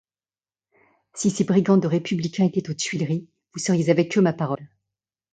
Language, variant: French, Français de métropole